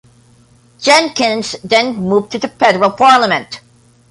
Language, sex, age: English, male, 19-29